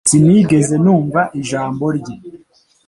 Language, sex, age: Kinyarwanda, male, 19-29